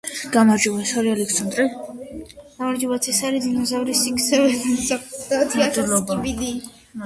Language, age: Georgian, 19-29